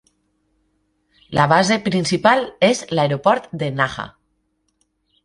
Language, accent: Catalan, valencià